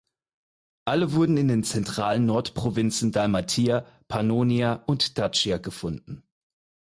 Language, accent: German, Deutschland Deutsch